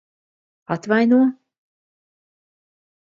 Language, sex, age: Latvian, female, 30-39